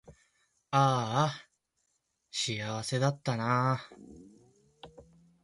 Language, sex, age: Japanese, male, 19-29